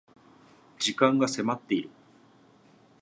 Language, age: Japanese, 40-49